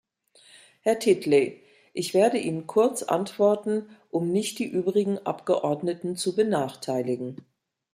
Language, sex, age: German, female, 50-59